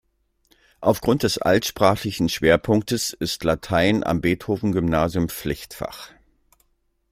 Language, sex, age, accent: German, male, 60-69, Deutschland Deutsch